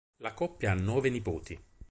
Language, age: Italian, 30-39